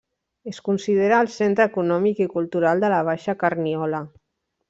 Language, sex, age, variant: Catalan, female, 40-49, Central